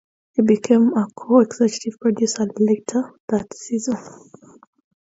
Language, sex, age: English, female, 19-29